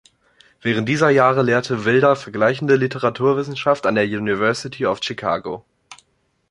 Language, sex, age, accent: German, male, 19-29, Deutschland Deutsch